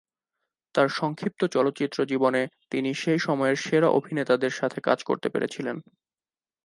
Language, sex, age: Bengali, male, 19-29